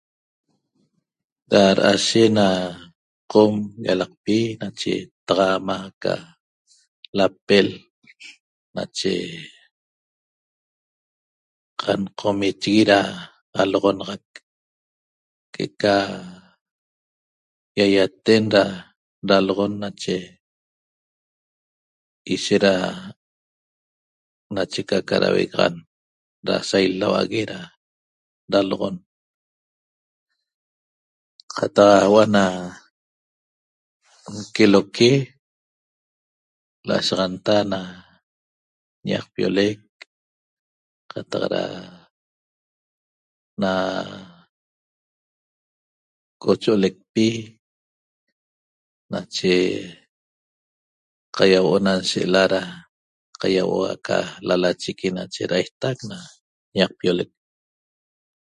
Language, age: Toba, 60-69